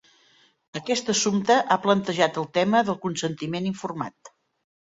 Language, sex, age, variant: Catalan, female, 60-69, Central